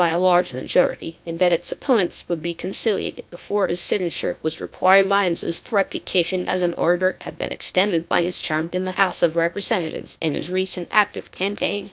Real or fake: fake